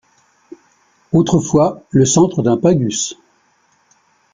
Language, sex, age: French, male, 60-69